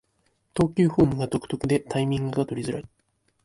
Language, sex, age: Japanese, male, under 19